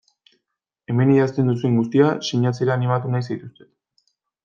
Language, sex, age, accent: Basque, male, 19-29, Erdialdekoa edo Nafarra (Gipuzkoa, Nafarroa)